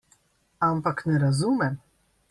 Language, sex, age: Slovenian, female, 50-59